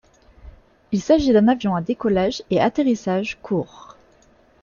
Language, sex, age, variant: French, female, 19-29, Français de métropole